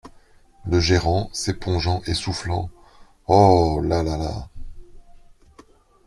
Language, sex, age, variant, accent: French, male, 40-49, Français d'Europe, Français de Belgique